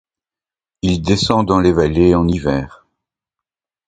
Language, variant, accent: French, Français d'Europe, Français de Belgique